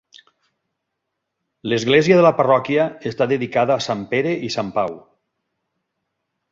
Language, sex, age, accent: Catalan, male, 50-59, valencià